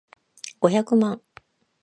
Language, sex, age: Japanese, female, 50-59